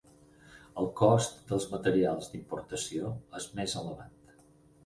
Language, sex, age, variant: Catalan, male, 60-69, Balear